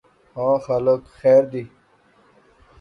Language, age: Pahari-Potwari, 30-39